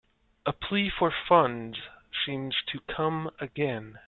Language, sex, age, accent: English, male, 30-39, United States English